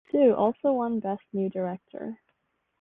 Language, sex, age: English, female, under 19